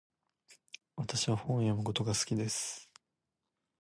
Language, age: Japanese, 19-29